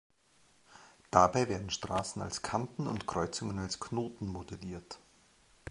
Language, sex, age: German, male, 40-49